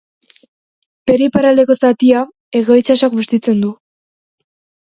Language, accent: Basque, Mendebalekoa (Araba, Bizkaia, Gipuzkoako mendebaleko herri batzuk)